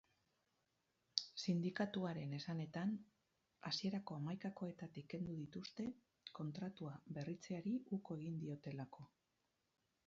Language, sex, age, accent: Basque, female, 50-59, Mendebalekoa (Araba, Bizkaia, Gipuzkoako mendebaleko herri batzuk)